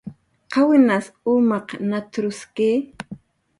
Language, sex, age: Jaqaru, female, 40-49